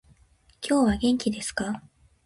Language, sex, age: Japanese, female, 19-29